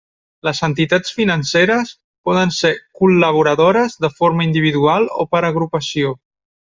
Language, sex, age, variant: Catalan, male, 30-39, Central